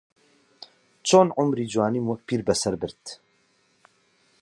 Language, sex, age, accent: Central Kurdish, male, 30-39, سۆرانی